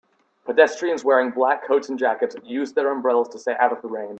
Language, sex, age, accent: English, male, under 19, United States English